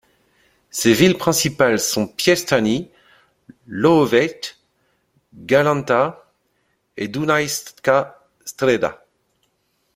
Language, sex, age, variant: French, male, 30-39, Français de métropole